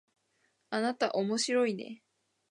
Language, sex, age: Japanese, female, 19-29